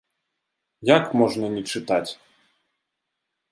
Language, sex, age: Belarusian, male, 19-29